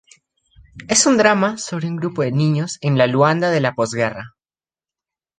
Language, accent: Spanish, Andino-Pacífico: Colombia, Perú, Ecuador, oeste de Bolivia y Venezuela andina